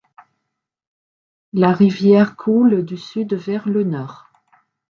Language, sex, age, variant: French, female, 50-59, Français de métropole